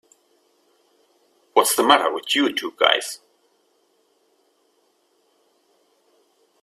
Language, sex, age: English, male, 40-49